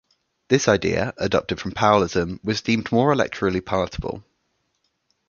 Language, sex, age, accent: English, male, 19-29, England English